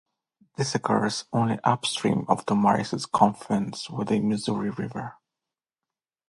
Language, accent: English, Eastern European